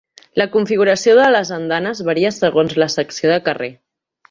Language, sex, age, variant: Catalan, female, 19-29, Central